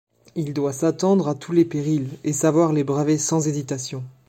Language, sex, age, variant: French, male, under 19, Français de métropole